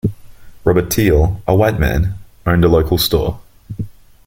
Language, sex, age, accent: English, male, 19-29, Australian English